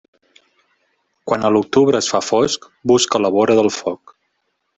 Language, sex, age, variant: Catalan, male, 40-49, Central